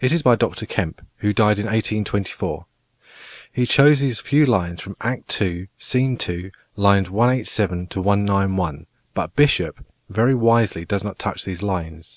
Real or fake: real